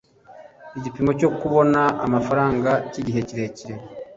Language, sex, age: Kinyarwanda, male, 40-49